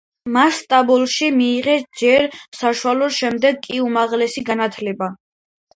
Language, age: Georgian, under 19